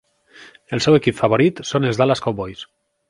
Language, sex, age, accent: Catalan, male, 19-29, valencià